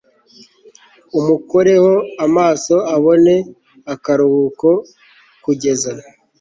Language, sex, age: Kinyarwanda, male, 19-29